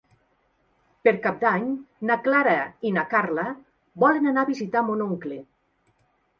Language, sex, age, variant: Catalan, female, 50-59, Central